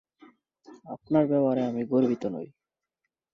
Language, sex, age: Bengali, male, under 19